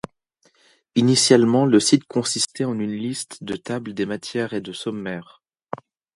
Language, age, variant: French, under 19, Français de métropole